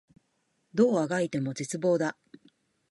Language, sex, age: Japanese, female, 40-49